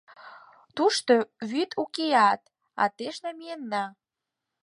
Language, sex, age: Mari, female, 19-29